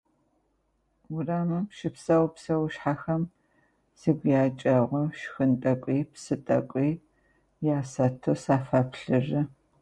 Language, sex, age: Adyghe, female, 50-59